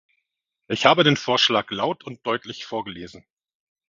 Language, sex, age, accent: German, male, 40-49, Deutschland Deutsch